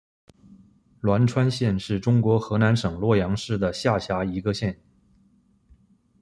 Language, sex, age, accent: Chinese, male, 19-29, 出生地：北京市